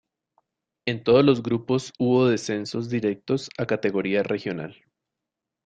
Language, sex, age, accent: Spanish, male, 19-29, Caribe: Cuba, Venezuela, Puerto Rico, República Dominicana, Panamá, Colombia caribeña, México caribeño, Costa del golfo de México